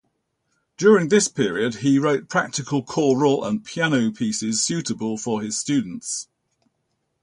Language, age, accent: English, 70-79, England English